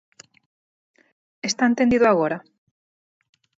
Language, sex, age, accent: Galician, female, 30-39, Normativo (estándar)